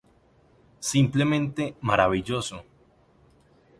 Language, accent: Spanish, Caribe: Cuba, Venezuela, Puerto Rico, República Dominicana, Panamá, Colombia caribeña, México caribeño, Costa del golfo de México